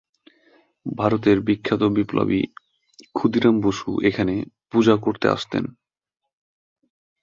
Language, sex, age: Bengali, male, 19-29